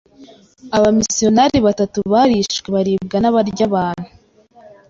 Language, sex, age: Kinyarwanda, female, 19-29